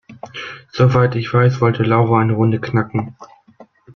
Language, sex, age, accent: German, male, 19-29, Deutschland Deutsch